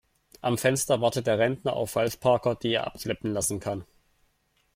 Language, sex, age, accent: German, male, 19-29, Deutschland Deutsch